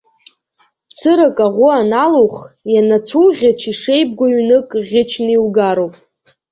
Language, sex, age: Abkhazian, female, under 19